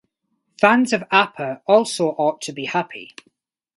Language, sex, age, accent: English, male, 19-29, England English